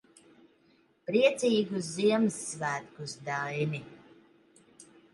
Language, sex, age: Latvian, female, 30-39